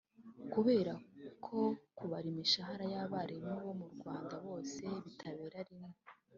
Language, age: Kinyarwanda, 19-29